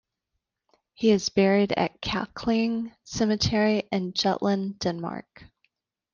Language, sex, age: English, female, 40-49